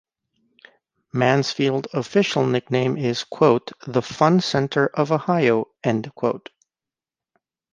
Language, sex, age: English, male, 40-49